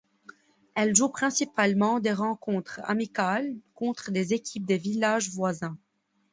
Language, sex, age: French, female, under 19